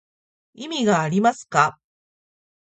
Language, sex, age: Japanese, female, 40-49